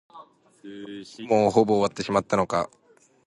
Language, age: Japanese, 19-29